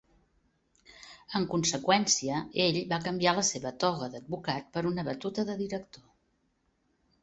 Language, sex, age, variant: Catalan, female, 60-69, Central